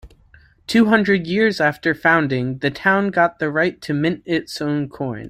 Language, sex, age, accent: English, male, 19-29, United States English